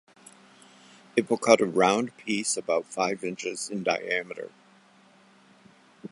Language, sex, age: English, male, 70-79